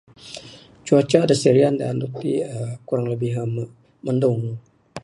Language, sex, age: Bukar-Sadung Bidayuh, male, 60-69